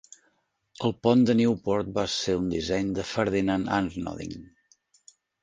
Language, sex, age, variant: Catalan, male, 50-59, Central